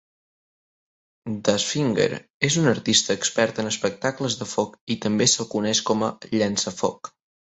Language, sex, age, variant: Catalan, male, under 19, Septentrional